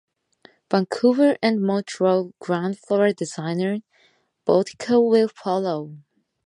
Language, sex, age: English, female, 19-29